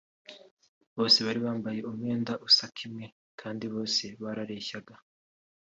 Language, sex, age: Kinyarwanda, male, 19-29